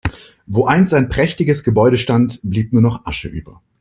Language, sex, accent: German, male, Deutschland Deutsch